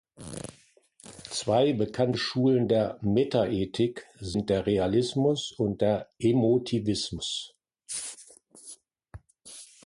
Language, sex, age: German, male, 70-79